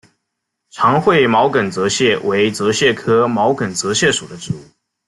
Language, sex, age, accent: Chinese, male, 19-29, 出生地：浙江省